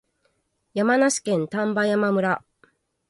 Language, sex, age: Japanese, female, 30-39